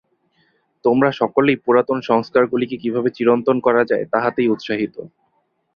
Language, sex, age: Bengali, male, 19-29